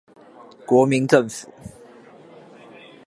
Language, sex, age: Chinese, male, under 19